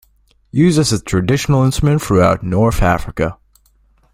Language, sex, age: English, male, under 19